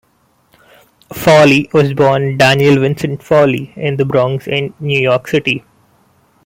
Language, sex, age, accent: English, male, 19-29, India and South Asia (India, Pakistan, Sri Lanka)